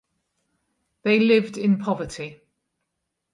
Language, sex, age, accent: English, female, 50-59, Welsh English